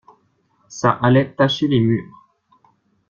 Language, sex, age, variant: French, male, 19-29, Français de métropole